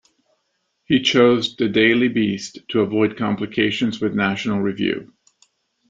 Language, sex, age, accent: English, male, 40-49, United States English